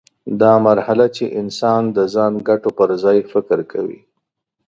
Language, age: Pashto, 40-49